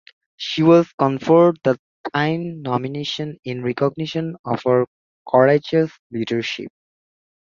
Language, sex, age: English, male, 19-29